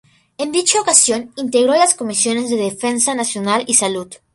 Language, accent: Spanish, Andino-Pacífico: Colombia, Perú, Ecuador, oeste de Bolivia y Venezuela andina